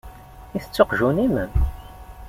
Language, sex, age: Kabyle, male, 19-29